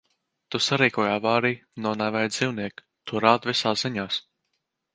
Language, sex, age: Latvian, male, under 19